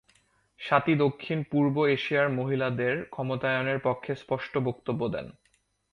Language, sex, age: Bengali, male, 19-29